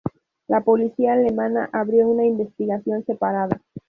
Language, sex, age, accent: Spanish, female, 19-29, México